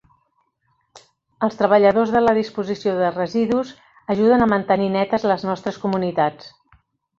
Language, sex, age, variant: Catalan, female, 50-59, Central